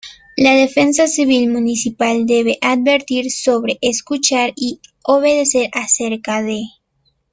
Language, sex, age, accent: Spanish, female, 19-29, América central